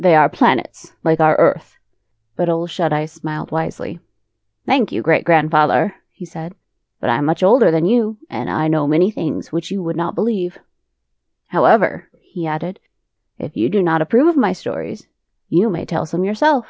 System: none